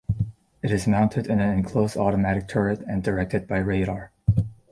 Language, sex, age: English, male, 19-29